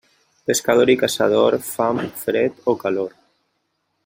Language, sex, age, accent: Catalan, male, 19-29, valencià